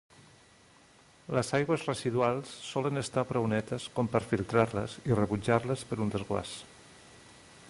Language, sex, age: Catalan, male, 40-49